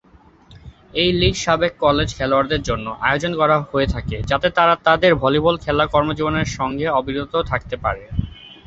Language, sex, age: Bengali, male, under 19